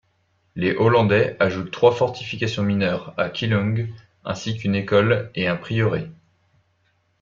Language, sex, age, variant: French, male, 19-29, Français de métropole